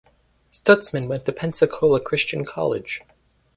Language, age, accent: English, 19-29, United States English